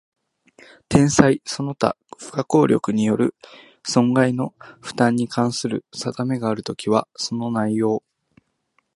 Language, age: Japanese, 19-29